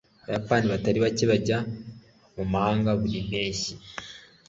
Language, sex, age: Kinyarwanda, male, 19-29